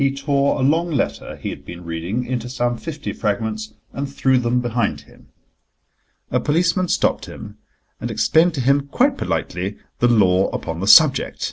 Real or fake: real